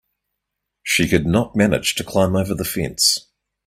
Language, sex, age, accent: English, male, 40-49, New Zealand English